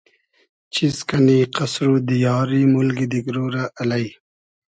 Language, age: Hazaragi, 19-29